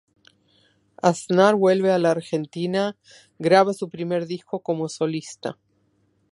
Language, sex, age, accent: Spanish, female, 50-59, Rioplatense: Argentina, Uruguay, este de Bolivia, Paraguay